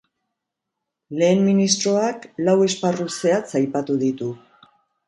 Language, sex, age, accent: Basque, female, 60-69, Mendebalekoa (Araba, Bizkaia, Gipuzkoako mendebaleko herri batzuk)